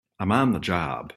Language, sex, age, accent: English, male, 19-29, United States English